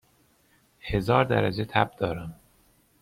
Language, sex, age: Persian, male, 19-29